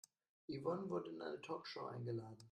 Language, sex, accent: German, male, Deutschland Deutsch